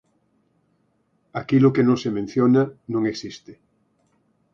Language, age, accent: Galician, 50-59, Central (gheada)